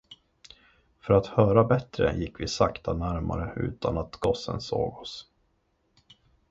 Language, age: Swedish, 30-39